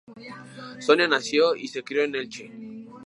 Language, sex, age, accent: Spanish, male, under 19, México